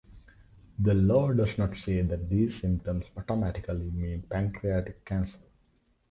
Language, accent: English, India and South Asia (India, Pakistan, Sri Lanka)